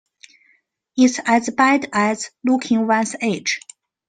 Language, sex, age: English, female, 30-39